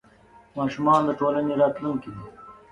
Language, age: Pashto, 19-29